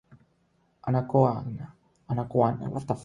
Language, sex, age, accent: Spanish, male, under 19, Andino-Pacífico: Colombia, Perú, Ecuador, oeste de Bolivia y Venezuela andina; Rioplatense: Argentina, Uruguay, este de Bolivia, Paraguay